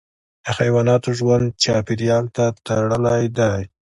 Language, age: Pashto, 30-39